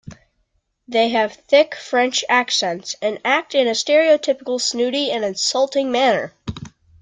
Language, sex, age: English, female, under 19